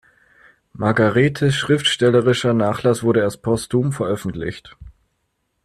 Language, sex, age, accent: German, male, 19-29, Deutschland Deutsch